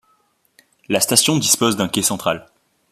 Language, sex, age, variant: French, male, 19-29, Français de métropole